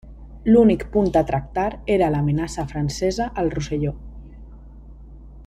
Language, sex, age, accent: Catalan, female, 19-29, valencià